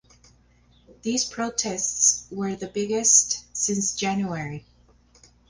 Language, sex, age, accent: English, female, 40-49, United States English